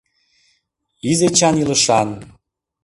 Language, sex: Mari, male